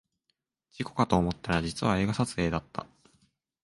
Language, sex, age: Japanese, male, 19-29